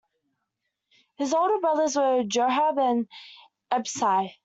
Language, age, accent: English, under 19, Australian English